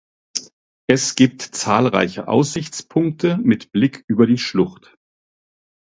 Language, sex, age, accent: German, male, 50-59, Deutschland Deutsch